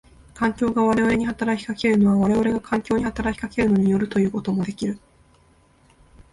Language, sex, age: Japanese, female, 19-29